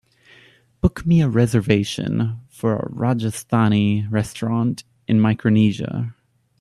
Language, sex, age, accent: English, male, 19-29, United States English